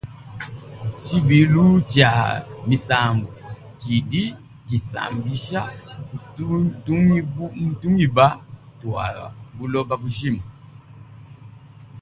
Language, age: Luba-Lulua, 40-49